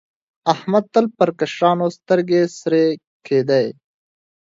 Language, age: Pashto, under 19